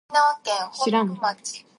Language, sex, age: Japanese, female, 19-29